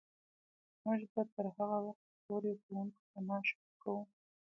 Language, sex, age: Pashto, female, 19-29